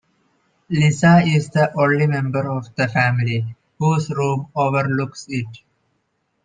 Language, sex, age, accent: English, male, under 19, India and South Asia (India, Pakistan, Sri Lanka)